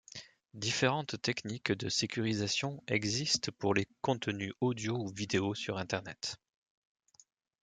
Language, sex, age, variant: French, male, 40-49, Français de métropole